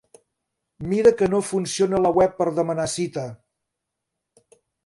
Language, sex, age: Catalan, male, 70-79